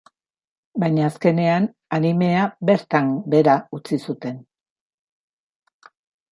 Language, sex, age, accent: Basque, female, 60-69, Erdialdekoa edo Nafarra (Gipuzkoa, Nafarroa)